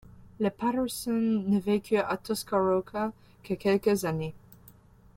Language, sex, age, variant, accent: French, female, under 19, Français d'Amérique du Nord, Français du Canada